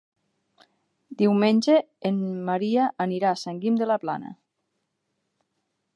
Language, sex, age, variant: Catalan, female, 30-39, Nord-Occidental